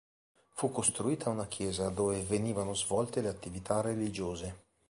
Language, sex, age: Italian, male, 40-49